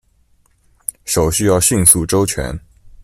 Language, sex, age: Chinese, male, under 19